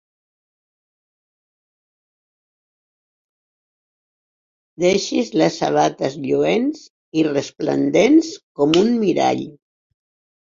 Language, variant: Catalan, Central